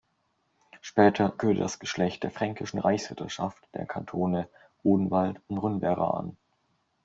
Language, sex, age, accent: German, male, 19-29, Deutschland Deutsch